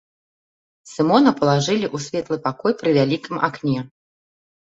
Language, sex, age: Belarusian, female, 30-39